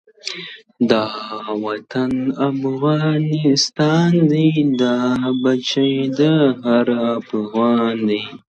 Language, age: Pashto, under 19